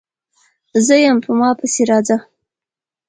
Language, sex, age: Pashto, female, 19-29